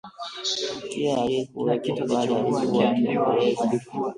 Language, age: Swahili, 19-29